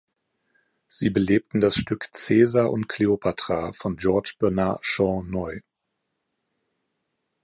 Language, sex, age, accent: German, male, 30-39, Deutschland Deutsch